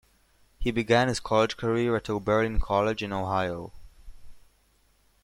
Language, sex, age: English, male, under 19